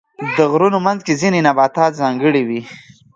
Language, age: Pashto, 19-29